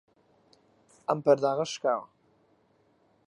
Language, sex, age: Central Kurdish, male, 19-29